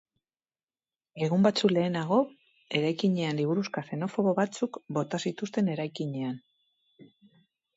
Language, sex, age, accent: Basque, female, 50-59, Mendebalekoa (Araba, Bizkaia, Gipuzkoako mendebaleko herri batzuk)